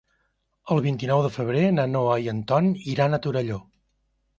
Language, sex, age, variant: Catalan, male, 50-59, Central